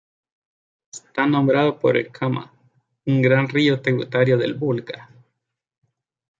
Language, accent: Spanish, América central